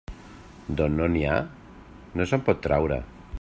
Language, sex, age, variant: Catalan, male, 40-49, Central